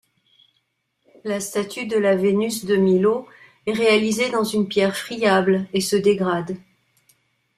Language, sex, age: French, female, 60-69